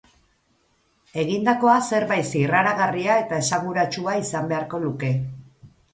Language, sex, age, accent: Basque, female, 50-59, Erdialdekoa edo Nafarra (Gipuzkoa, Nafarroa)